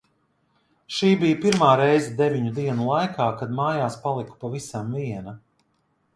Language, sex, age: Latvian, male, 40-49